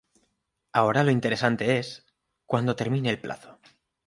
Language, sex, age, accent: Spanish, male, 19-29, España: Norte peninsular (Asturias, Castilla y León, Cantabria, País Vasco, Navarra, Aragón, La Rioja, Guadalajara, Cuenca)